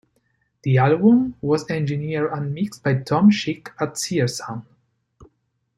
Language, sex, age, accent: English, male, 40-49, United States English